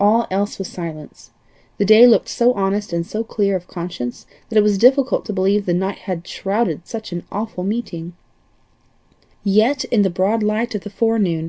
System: none